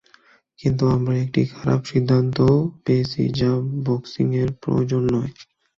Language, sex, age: Bengali, male, 19-29